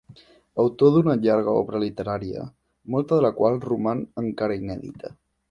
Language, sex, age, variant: Catalan, male, 19-29, Central